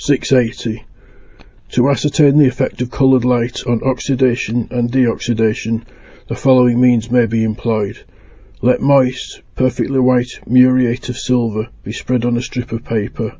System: none